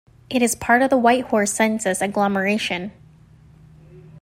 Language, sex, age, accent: English, female, 19-29, United States English